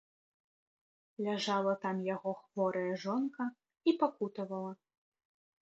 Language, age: Belarusian, 19-29